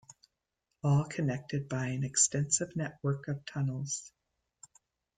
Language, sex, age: English, female, 50-59